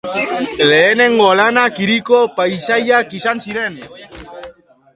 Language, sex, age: Basque, male, 19-29